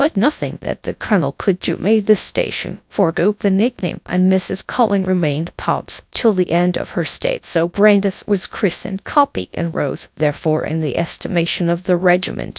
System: TTS, GradTTS